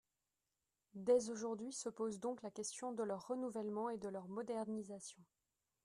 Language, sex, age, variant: French, female, 30-39, Français de métropole